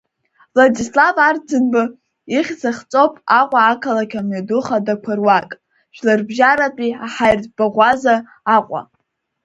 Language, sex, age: Abkhazian, female, under 19